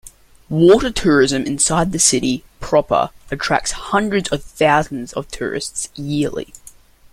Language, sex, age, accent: English, male, under 19, Australian English